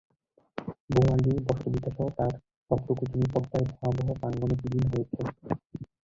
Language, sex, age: Bengali, male, 19-29